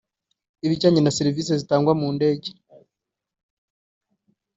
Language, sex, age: Kinyarwanda, male, 30-39